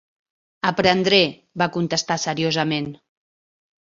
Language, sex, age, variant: Catalan, female, 50-59, Central